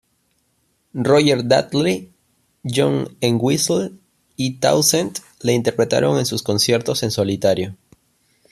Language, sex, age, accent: Spanish, male, 19-29, Andino-Pacífico: Colombia, Perú, Ecuador, oeste de Bolivia y Venezuela andina